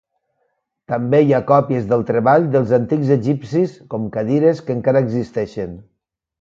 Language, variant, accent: Catalan, Valencià meridional, valencià